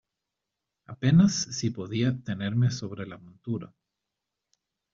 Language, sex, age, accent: Spanish, male, 50-59, España: Islas Canarias